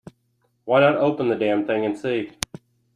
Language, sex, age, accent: English, male, 30-39, United States English